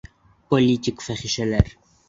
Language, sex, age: Bashkir, male, 19-29